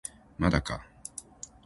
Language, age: Japanese, 19-29